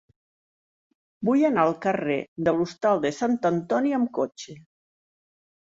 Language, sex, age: Catalan, male, 50-59